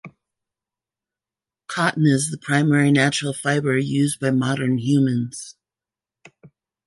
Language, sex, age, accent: English, female, 60-69, United States English